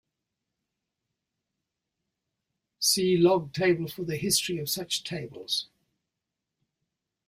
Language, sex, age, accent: English, male, 70-79, New Zealand English